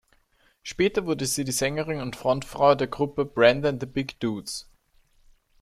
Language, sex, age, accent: German, male, 19-29, Österreichisches Deutsch